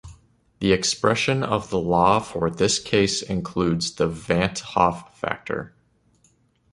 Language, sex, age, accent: English, male, 19-29, United States English